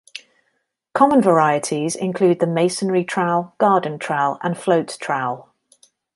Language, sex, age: English, female, 30-39